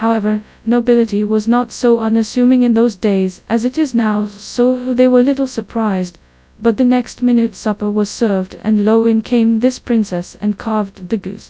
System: TTS, FastPitch